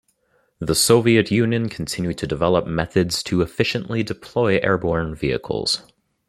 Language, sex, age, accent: English, male, 19-29, United States English